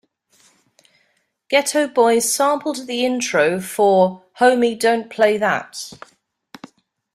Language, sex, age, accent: English, female, 50-59, England English